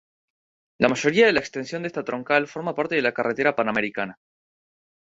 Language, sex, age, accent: Spanish, male, under 19, Rioplatense: Argentina, Uruguay, este de Bolivia, Paraguay